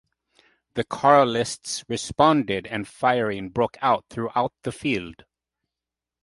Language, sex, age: English, male, 50-59